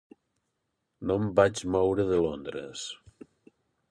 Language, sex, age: Catalan, male, 50-59